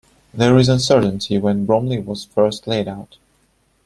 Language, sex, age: English, male, 19-29